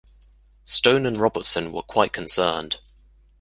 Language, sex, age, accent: English, male, 19-29, England English